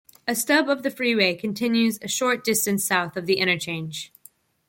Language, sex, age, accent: English, female, under 19, United States English